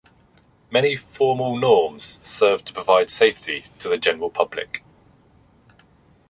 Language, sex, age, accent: English, male, 30-39, England English